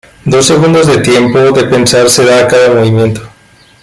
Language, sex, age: Spanish, male, 19-29